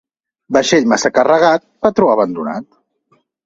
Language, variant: Catalan, Central